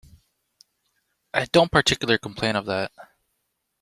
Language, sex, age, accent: English, male, 19-29, United States English